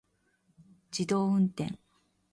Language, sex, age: Japanese, female, 50-59